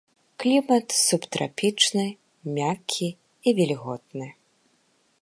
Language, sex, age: Belarusian, female, 19-29